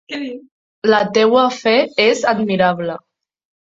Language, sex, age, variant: Catalan, female, 50-59, Central